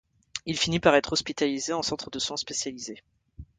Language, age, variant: French, 30-39, Français de métropole